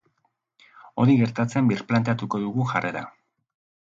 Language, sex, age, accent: Basque, male, 40-49, Erdialdekoa edo Nafarra (Gipuzkoa, Nafarroa)